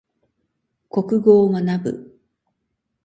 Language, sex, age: Japanese, female, 60-69